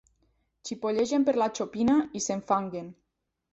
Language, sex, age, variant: Catalan, female, 19-29, Nord-Occidental